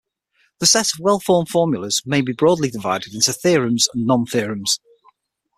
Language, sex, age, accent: English, male, 40-49, England English